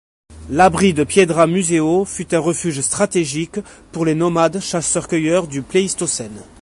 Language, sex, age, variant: French, male, 40-49, Français de métropole